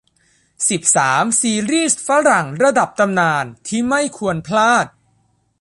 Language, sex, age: Thai, male, under 19